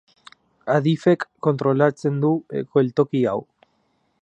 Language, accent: Basque, Erdialdekoa edo Nafarra (Gipuzkoa, Nafarroa)